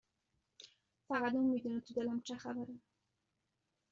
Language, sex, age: Persian, female, 19-29